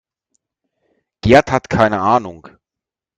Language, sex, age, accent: German, male, 40-49, Deutschland Deutsch